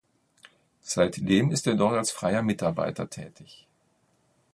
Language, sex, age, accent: German, male, 50-59, Deutschland Deutsch